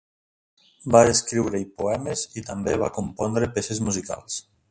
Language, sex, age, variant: Catalan, male, 40-49, Nord-Occidental